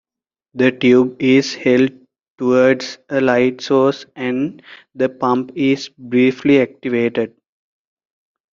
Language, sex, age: English, male, 19-29